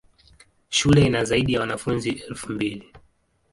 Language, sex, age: Swahili, male, 19-29